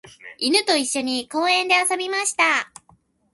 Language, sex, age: Japanese, female, 19-29